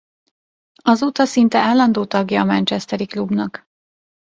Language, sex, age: Hungarian, female, 19-29